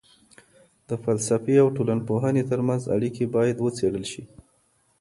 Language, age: Pashto, 30-39